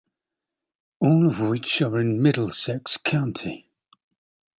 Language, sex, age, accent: English, male, 40-49, England English